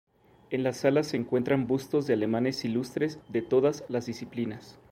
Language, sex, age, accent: Spanish, male, 30-39, México